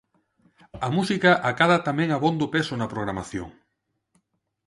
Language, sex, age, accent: Galician, male, 40-49, Normativo (estándar); Neofalante